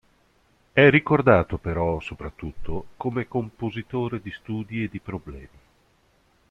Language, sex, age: Italian, male, 50-59